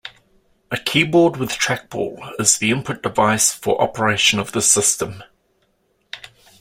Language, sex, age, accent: English, male, 50-59, New Zealand English